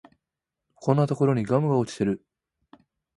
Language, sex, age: Japanese, male, 19-29